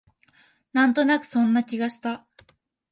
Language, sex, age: Japanese, female, 19-29